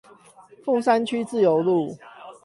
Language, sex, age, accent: Chinese, male, 30-39, 出生地：桃園市